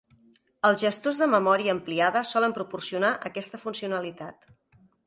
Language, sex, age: Catalan, female, 40-49